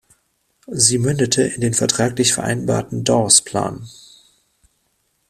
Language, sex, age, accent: German, male, 30-39, Deutschland Deutsch